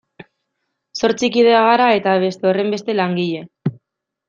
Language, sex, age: Basque, female, 19-29